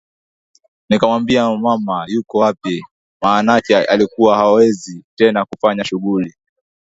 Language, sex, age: Swahili, male, 19-29